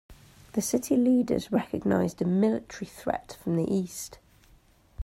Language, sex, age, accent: English, female, 30-39, England English